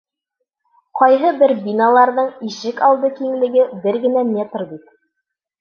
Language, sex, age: Bashkir, female, 19-29